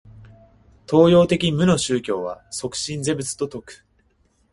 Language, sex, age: Japanese, male, 19-29